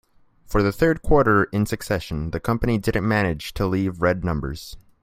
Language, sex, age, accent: English, male, 19-29, United States English